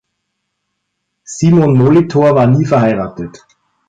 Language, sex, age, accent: German, male, 30-39, Österreichisches Deutsch